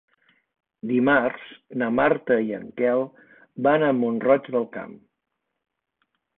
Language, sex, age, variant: Catalan, male, 60-69, Central